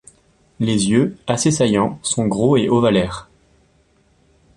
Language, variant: French, Français de métropole